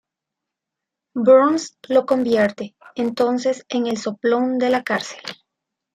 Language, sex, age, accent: Spanish, female, 30-39, Andino-Pacífico: Colombia, Perú, Ecuador, oeste de Bolivia y Venezuela andina